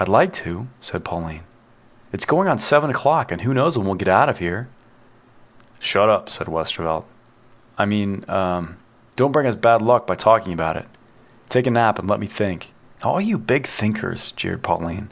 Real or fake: real